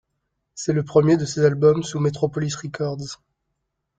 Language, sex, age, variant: French, male, 19-29, Français de métropole